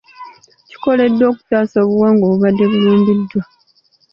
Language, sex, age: Ganda, female, 19-29